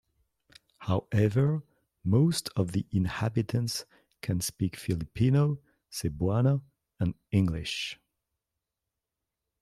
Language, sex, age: English, male, 40-49